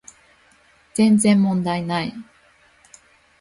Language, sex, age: Japanese, female, 19-29